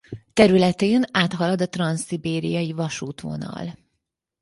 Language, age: Hungarian, 50-59